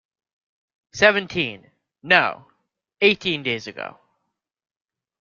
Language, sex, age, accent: English, male, under 19, United States English